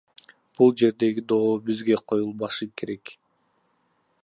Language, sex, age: Kyrgyz, female, 19-29